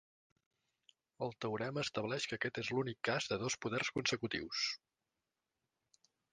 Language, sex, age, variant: Catalan, male, 50-59, Central